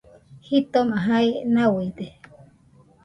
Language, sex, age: Nüpode Huitoto, female, 40-49